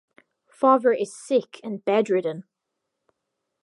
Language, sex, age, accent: English, female, under 19, Irish English